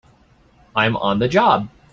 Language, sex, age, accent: English, male, 30-39, United States English